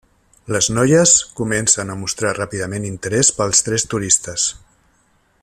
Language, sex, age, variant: Catalan, male, 50-59, Central